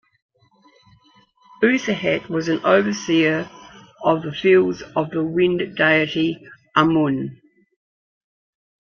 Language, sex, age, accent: English, female, 60-69, Australian English